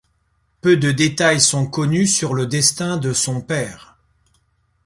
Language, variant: French, Français de métropole